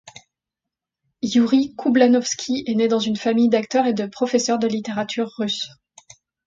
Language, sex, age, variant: French, female, 40-49, Français de métropole